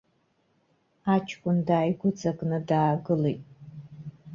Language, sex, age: Abkhazian, female, 40-49